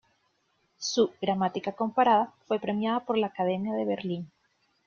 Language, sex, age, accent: Spanish, female, 19-29, Andino-Pacífico: Colombia, Perú, Ecuador, oeste de Bolivia y Venezuela andina